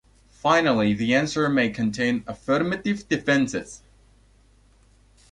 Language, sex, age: English, male, 19-29